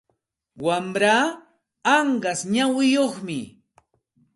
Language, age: Santa Ana de Tusi Pasco Quechua, 40-49